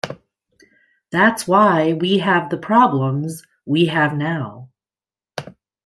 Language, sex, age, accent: English, female, 40-49, United States English